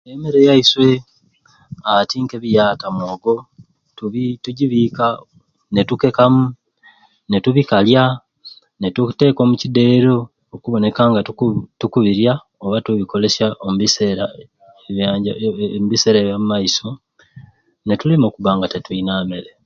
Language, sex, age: Ruuli, male, 30-39